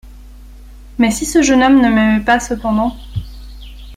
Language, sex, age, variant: French, female, 30-39, Français de métropole